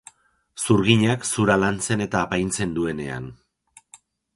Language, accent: Basque, Erdialdekoa edo Nafarra (Gipuzkoa, Nafarroa)